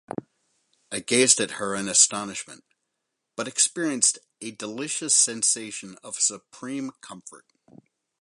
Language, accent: English, United States English